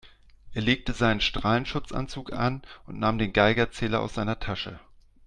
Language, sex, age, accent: German, male, 40-49, Deutschland Deutsch